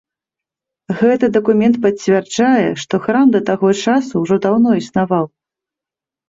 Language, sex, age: Belarusian, female, 30-39